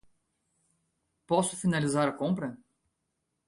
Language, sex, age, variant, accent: Portuguese, male, 30-39, Portuguese (Brasil), Gaucho